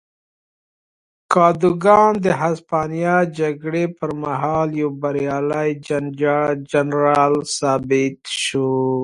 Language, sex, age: Pashto, female, 30-39